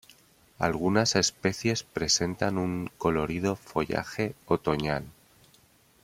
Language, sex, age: Spanish, male, 40-49